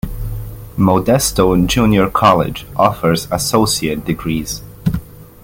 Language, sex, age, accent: English, male, 19-29, United States English